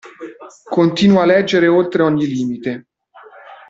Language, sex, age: Italian, male, 30-39